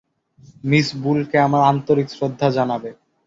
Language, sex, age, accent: Bengali, male, under 19, শুদ্ধ